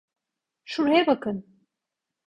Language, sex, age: Turkish, female, 40-49